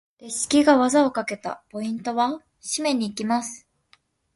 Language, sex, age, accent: Japanese, female, under 19, 標準